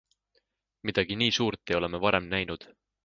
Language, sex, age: Estonian, male, 19-29